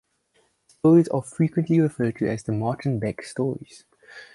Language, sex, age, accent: English, male, under 19, Southern African (South Africa, Zimbabwe, Namibia)